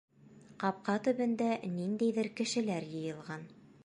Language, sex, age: Bashkir, female, 30-39